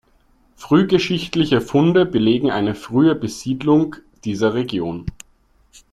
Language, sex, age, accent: German, male, 30-39, Österreichisches Deutsch